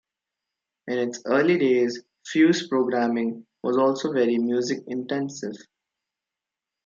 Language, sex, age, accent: English, male, 19-29, India and South Asia (India, Pakistan, Sri Lanka)